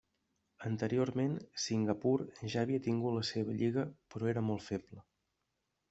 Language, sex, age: Catalan, male, 30-39